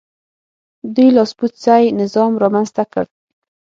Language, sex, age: Pashto, female, 19-29